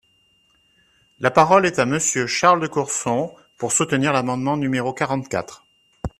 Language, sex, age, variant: French, male, 40-49, Français de métropole